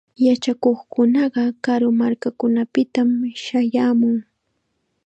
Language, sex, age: Chiquián Ancash Quechua, female, 19-29